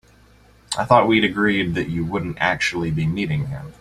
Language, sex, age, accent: English, male, 19-29, United States English